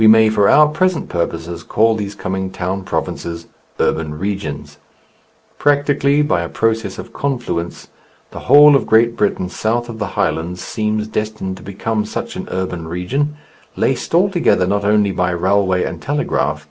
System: none